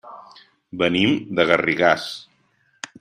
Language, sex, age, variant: Catalan, male, 30-39, Central